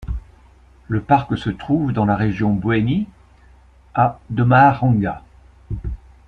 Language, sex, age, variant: French, male, 60-69, Français de métropole